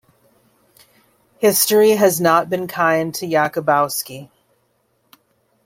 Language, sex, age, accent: English, female, 40-49, United States English